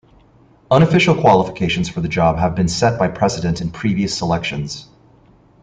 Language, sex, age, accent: English, male, 30-39, United States English